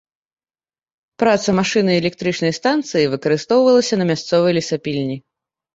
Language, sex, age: Belarusian, female, 30-39